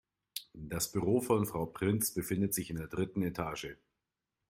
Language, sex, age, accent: German, male, 30-39, Deutschland Deutsch